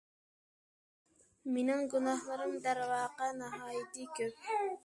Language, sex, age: Uyghur, female, under 19